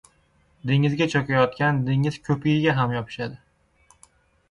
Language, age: Uzbek, 19-29